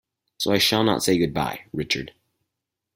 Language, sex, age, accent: English, male, under 19, United States English